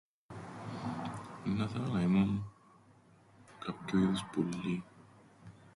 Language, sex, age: Greek, male, 19-29